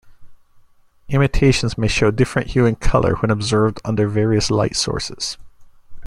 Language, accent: English, United States English